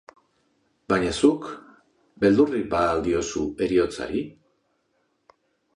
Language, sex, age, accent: Basque, male, 60-69, Mendebalekoa (Araba, Bizkaia, Gipuzkoako mendebaleko herri batzuk)